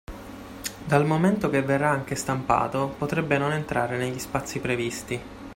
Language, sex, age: Italian, male, 19-29